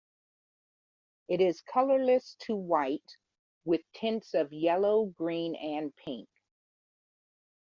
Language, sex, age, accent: English, female, 50-59, United States English